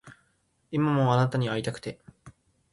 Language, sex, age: Japanese, male, 19-29